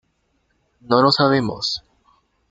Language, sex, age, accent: Spanish, male, 19-29, Caribe: Cuba, Venezuela, Puerto Rico, República Dominicana, Panamá, Colombia caribeña, México caribeño, Costa del golfo de México